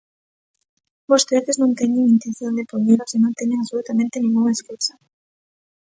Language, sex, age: Galician, female, 19-29